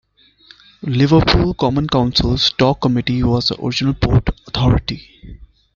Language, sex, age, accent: English, male, 19-29, India and South Asia (India, Pakistan, Sri Lanka)